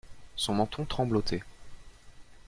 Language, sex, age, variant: French, male, 19-29, Français de métropole